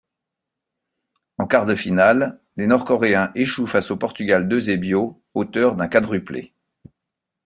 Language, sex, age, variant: French, male, 60-69, Français de métropole